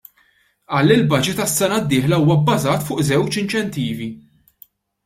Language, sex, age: Maltese, male, 30-39